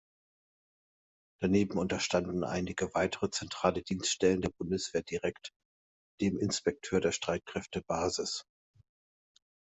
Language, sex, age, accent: German, male, 40-49, Deutschland Deutsch